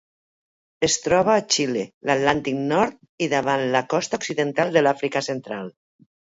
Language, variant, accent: Catalan, Valencià meridional, valencià